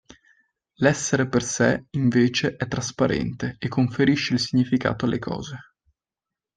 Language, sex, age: Italian, male, 19-29